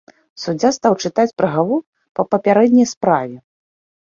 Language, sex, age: Belarusian, female, 30-39